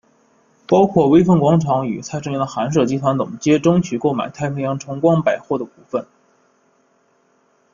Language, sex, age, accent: Chinese, male, 19-29, 出生地：山东省